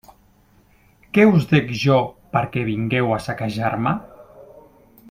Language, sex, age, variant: Catalan, male, 40-49, Central